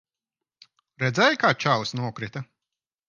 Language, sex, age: Latvian, male, 40-49